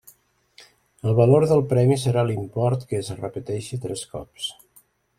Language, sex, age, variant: Catalan, male, 19-29, Nord-Occidental